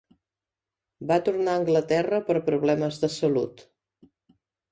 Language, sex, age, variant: Catalan, female, 50-59, Central